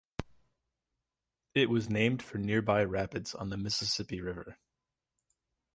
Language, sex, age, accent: English, male, 30-39, United States English